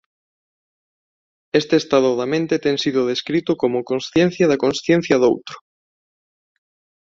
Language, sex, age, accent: Galician, male, 19-29, Neofalante